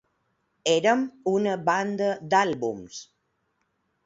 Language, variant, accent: Catalan, Balear, balear